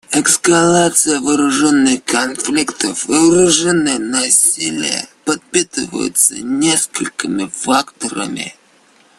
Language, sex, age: Russian, male, 19-29